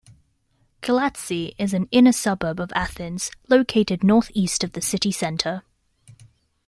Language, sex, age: English, female, 19-29